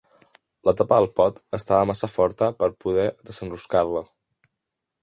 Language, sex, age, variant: Catalan, male, under 19, Central